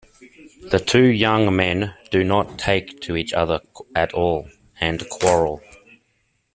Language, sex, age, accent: English, male, 30-39, Australian English